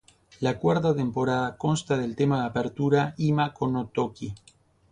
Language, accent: Spanish, Rioplatense: Argentina, Uruguay, este de Bolivia, Paraguay